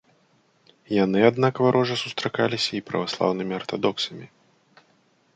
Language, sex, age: Belarusian, male, 30-39